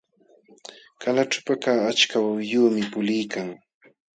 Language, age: Jauja Wanca Quechua, 40-49